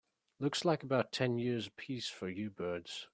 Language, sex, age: English, male, 19-29